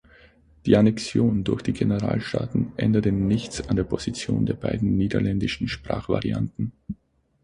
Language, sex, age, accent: German, male, 19-29, Österreichisches Deutsch